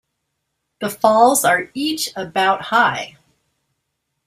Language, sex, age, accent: English, female, 50-59, United States English